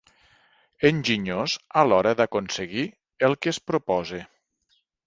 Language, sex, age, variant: Catalan, male, 40-49, Nord-Occidental